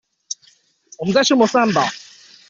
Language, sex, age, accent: Chinese, male, 30-39, 出生地：臺北市